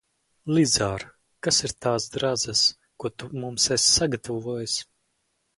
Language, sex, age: Latvian, male, under 19